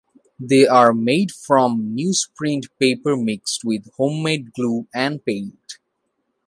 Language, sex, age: English, male, 19-29